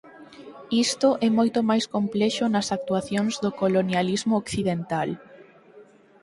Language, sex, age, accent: Galician, female, under 19, Normativo (estándar)